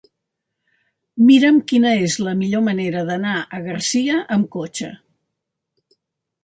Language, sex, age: Catalan, female, 70-79